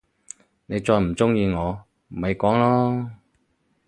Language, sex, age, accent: Cantonese, male, 30-39, 广州音